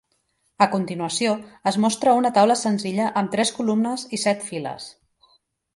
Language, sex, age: Catalan, female, 30-39